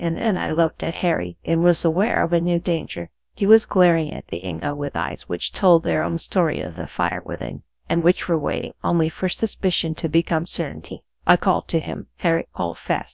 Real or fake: fake